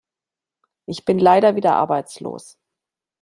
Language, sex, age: German, female, 40-49